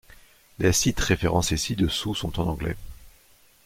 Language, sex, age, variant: French, male, 40-49, Français de métropole